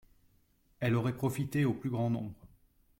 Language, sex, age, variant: French, male, 30-39, Français de métropole